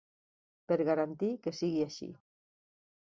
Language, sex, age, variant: Catalan, female, 50-59, Central